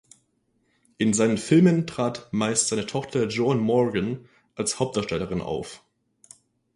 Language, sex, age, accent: German, male, 19-29, Deutschland Deutsch